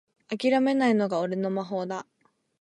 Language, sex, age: Japanese, female, 19-29